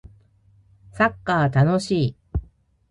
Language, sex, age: Japanese, female, 40-49